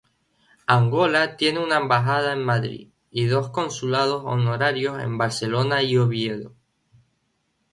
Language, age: Spanish, 19-29